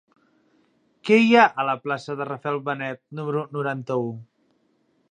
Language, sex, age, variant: Catalan, male, 30-39, Central